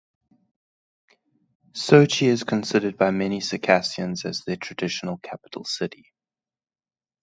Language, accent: English, Southern African (South Africa, Zimbabwe, Namibia)